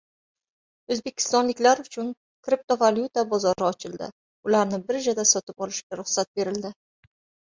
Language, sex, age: Uzbek, female, 30-39